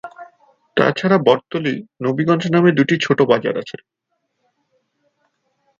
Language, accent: Bengali, Native